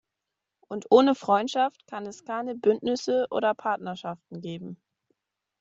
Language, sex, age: German, female, 19-29